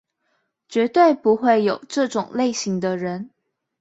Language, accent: Chinese, 出生地：桃園市